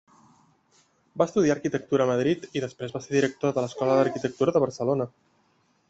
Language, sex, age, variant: Catalan, male, 30-39, Central